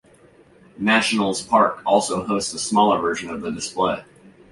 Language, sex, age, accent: English, male, 19-29, United States English